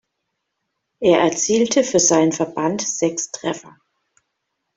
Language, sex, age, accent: German, female, 40-49, Deutschland Deutsch